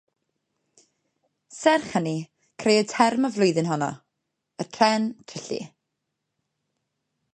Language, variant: Welsh, South-Eastern Welsh